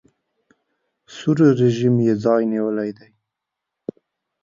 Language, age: Pashto, 19-29